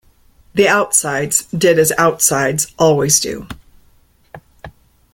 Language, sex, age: English, female, 50-59